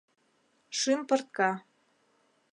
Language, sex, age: Mari, female, 30-39